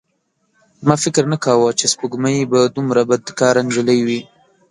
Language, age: Pashto, 19-29